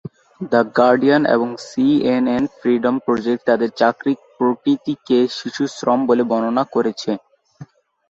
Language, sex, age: Bengali, male, under 19